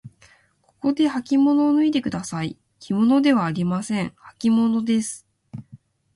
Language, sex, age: Japanese, female, 30-39